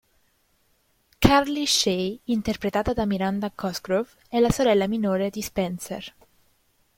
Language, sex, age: Italian, female, 19-29